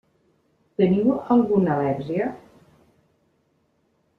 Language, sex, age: Catalan, female, 70-79